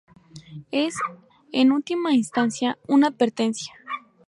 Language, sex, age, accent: Spanish, female, 19-29, México